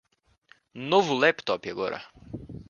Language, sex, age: Portuguese, male, under 19